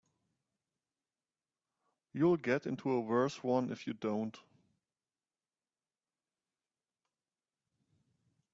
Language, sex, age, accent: English, male, 30-39, United States English